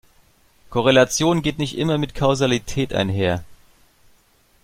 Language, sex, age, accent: German, male, 40-49, Deutschland Deutsch